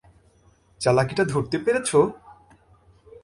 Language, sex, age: Bengali, male, 19-29